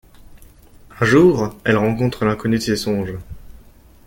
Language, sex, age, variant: French, male, under 19, Français de métropole